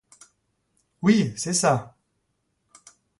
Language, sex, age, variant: French, male, 40-49, Français de métropole